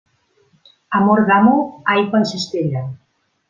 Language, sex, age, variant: Catalan, female, 50-59, Central